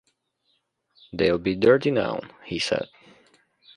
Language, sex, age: English, male, under 19